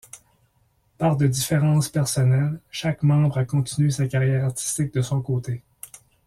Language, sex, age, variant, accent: French, male, 40-49, Français d'Amérique du Nord, Français du Canada